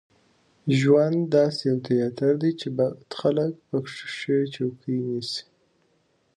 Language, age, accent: Pashto, 19-29, کندهاری لهجه